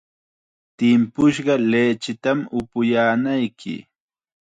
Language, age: Chiquián Ancash Quechua, 19-29